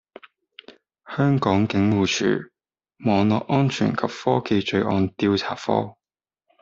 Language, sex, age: Cantonese, male, 19-29